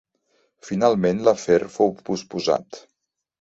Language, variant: Catalan, Central